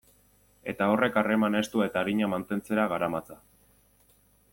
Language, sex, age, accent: Basque, male, 19-29, Erdialdekoa edo Nafarra (Gipuzkoa, Nafarroa)